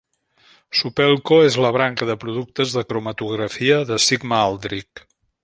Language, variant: Catalan, Central